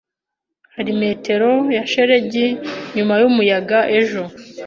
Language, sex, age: Kinyarwanda, female, 19-29